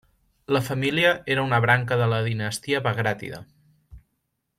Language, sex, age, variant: Catalan, male, 19-29, Central